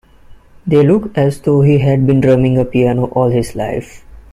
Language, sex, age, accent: English, male, 19-29, India and South Asia (India, Pakistan, Sri Lanka)